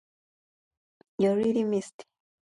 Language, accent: English, England English